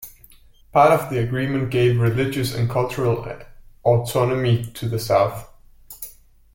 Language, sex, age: English, male, 19-29